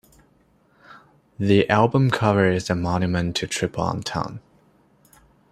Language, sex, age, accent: English, male, under 19, United States English